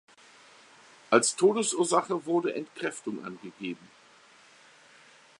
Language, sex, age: German, male, 60-69